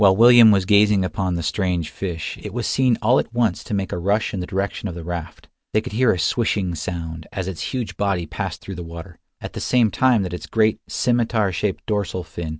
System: none